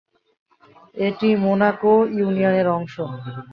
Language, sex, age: Bengali, male, 40-49